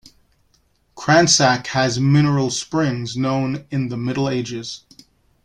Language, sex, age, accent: English, male, 40-49, United States English